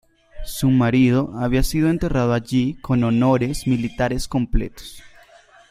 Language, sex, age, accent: Spanish, male, under 19, Andino-Pacífico: Colombia, Perú, Ecuador, oeste de Bolivia y Venezuela andina